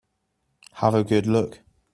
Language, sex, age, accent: English, male, 19-29, England English